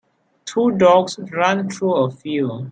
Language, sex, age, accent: English, male, 19-29, Malaysian English